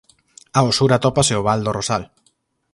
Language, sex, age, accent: Galician, male, 30-39, Central (gheada)